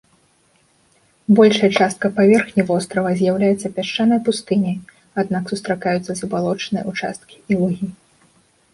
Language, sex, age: Belarusian, female, 19-29